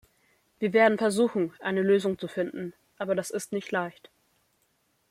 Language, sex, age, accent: German, female, under 19, Deutschland Deutsch